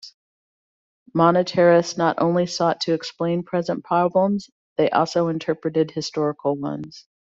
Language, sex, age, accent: English, female, 50-59, United States English